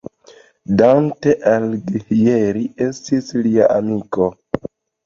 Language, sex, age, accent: Esperanto, male, 30-39, Internacia